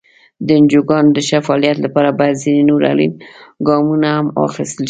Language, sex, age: Pashto, female, 50-59